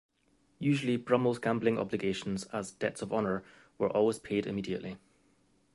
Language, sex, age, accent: English, male, 19-29, Scottish English